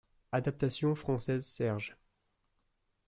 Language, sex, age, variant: French, male, 19-29, Français de métropole